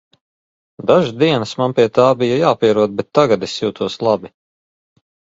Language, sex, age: Latvian, male, 40-49